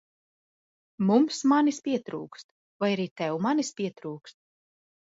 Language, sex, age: Latvian, female, 40-49